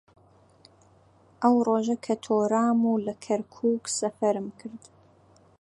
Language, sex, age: Central Kurdish, female, 19-29